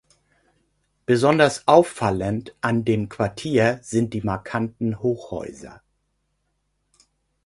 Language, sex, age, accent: German, male, 50-59, Deutschland Deutsch